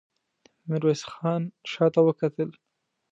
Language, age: Pashto, 19-29